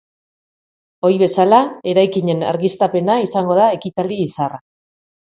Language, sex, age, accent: Basque, female, 50-59, Mendebalekoa (Araba, Bizkaia, Gipuzkoako mendebaleko herri batzuk)